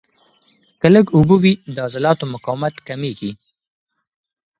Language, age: Pashto, 19-29